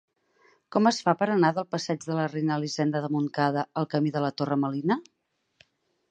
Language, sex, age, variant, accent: Catalan, female, 40-49, Central, Camp de Tarragona